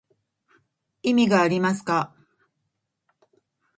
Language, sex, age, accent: Japanese, female, 50-59, 標準語; 東京